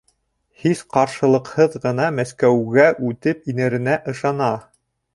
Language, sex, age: Bashkir, male, 30-39